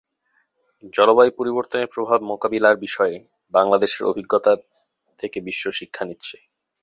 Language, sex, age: Bengali, male, 19-29